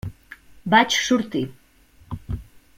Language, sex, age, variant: Catalan, female, 40-49, Central